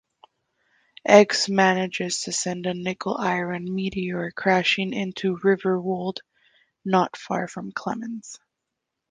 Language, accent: English, Canadian English